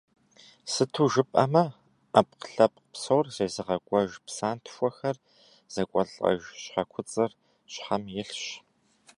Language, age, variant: Kabardian, 19-29, Адыгэбзэ (Къэбэрдей, Кирил, псоми зэдай)